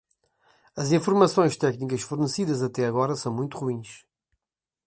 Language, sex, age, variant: Portuguese, male, 50-59, Portuguese (Portugal)